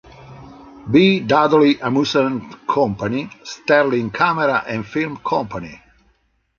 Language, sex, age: Italian, male, 50-59